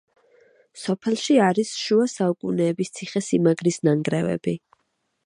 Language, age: Georgian, 30-39